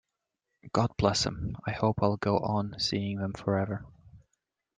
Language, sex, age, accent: English, male, 19-29, England English